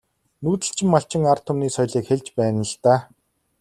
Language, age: Mongolian, 90+